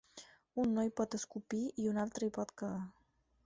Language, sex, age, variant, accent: Catalan, female, 19-29, Balear, menorquí